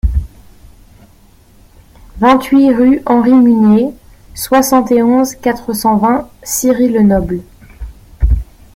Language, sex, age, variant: French, female, 19-29, Français de métropole